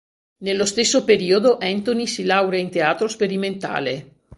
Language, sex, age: Italian, female, 60-69